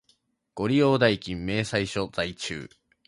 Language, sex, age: Japanese, male, 19-29